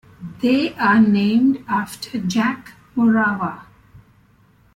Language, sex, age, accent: English, female, 60-69, India and South Asia (India, Pakistan, Sri Lanka)